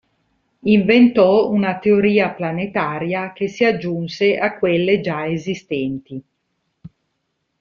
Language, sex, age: Italian, female, 40-49